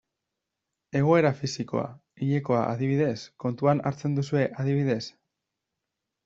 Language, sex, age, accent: Basque, male, 19-29, Mendebalekoa (Araba, Bizkaia, Gipuzkoako mendebaleko herri batzuk)